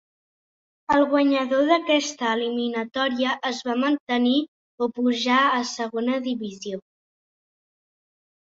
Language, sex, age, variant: Catalan, female, 60-69, Central